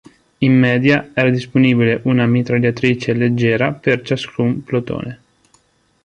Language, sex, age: Italian, male, 19-29